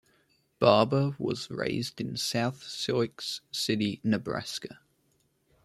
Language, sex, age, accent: English, male, 19-29, Australian English